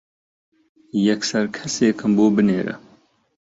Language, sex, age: Central Kurdish, male, 30-39